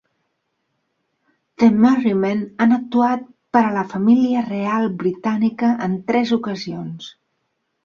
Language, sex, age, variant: Catalan, female, 50-59, Central